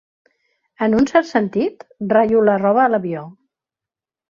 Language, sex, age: Catalan, female, 60-69